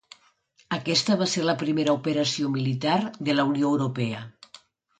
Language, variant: Catalan, Nord-Occidental